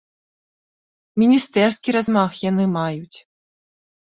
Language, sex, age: Belarusian, female, 30-39